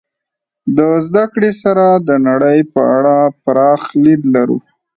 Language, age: Pashto, 19-29